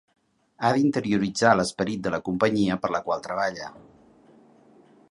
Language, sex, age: Catalan, male, 60-69